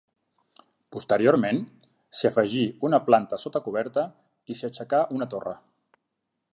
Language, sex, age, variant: Catalan, male, 50-59, Central